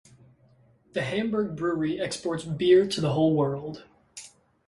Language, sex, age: English, male, 19-29